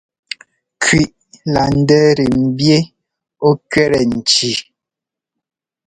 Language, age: Ngomba, 19-29